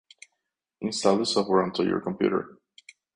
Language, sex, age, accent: English, male, 30-39, United States English